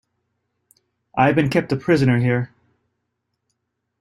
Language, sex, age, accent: English, male, 30-39, United States English